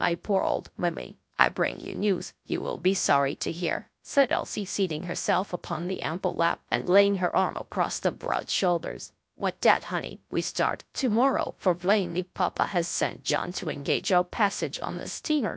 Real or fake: fake